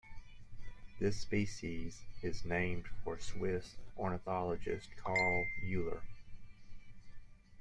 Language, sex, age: English, male, 50-59